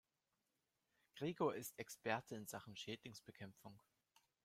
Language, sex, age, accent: German, male, 19-29, Deutschland Deutsch